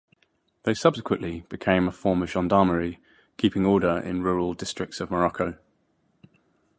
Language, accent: English, England English